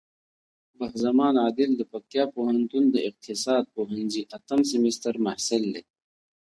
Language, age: Pashto, 30-39